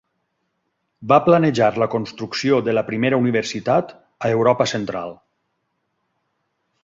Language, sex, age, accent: Catalan, male, 50-59, valencià